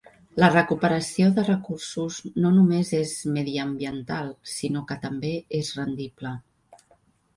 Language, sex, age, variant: Catalan, female, 50-59, Central